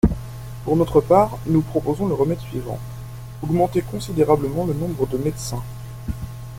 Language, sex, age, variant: French, male, 19-29, Français de métropole